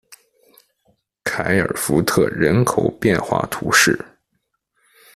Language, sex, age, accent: Chinese, male, 19-29, 出生地：北京市